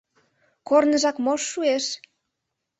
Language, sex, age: Mari, female, under 19